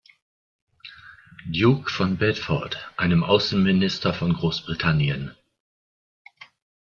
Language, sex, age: German, male, 60-69